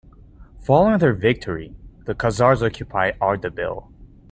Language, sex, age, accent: English, male, 19-29, Canadian English